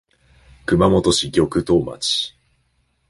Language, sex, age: Japanese, male, 19-29